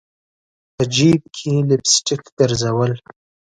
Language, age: Pashto, 19-29